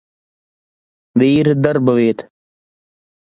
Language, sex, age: Latvian, male, 19-29